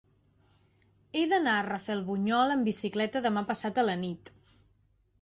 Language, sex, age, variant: Catalan, female, 19-29, Central